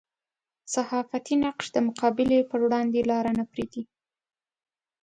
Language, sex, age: Pashto, female, 19-29